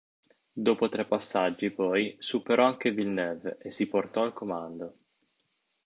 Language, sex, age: Italian, male, 30-39